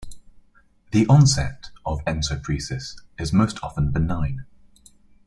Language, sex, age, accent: English, male, 19-29, England English